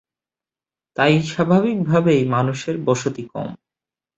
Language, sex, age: Bengali, male, under 19